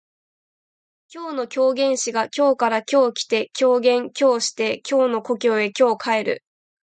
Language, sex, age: Japanese, female, 19-29